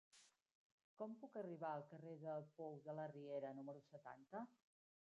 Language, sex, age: Catalan, female, 50-59